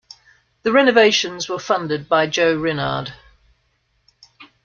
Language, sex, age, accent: English, female, 50-59, Australian English